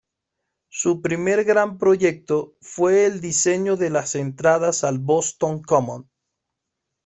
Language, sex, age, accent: Spanish, male, 30-39, Caribe: Cuba, Venezuela, Puerto Rico, República Dominicana, Panamá, Colombia caribeña, México caribeño, Costa del golfo de México